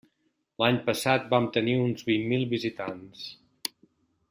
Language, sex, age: Catalan, male, 60-69